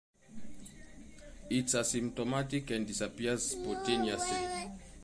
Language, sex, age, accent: English, male, 30-39, Southern African (South Africa, Zimbabwe, Namibia)